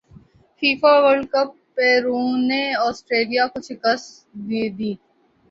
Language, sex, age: Urdu, female, 19-29